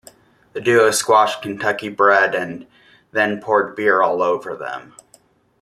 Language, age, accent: English, 19-29, United States English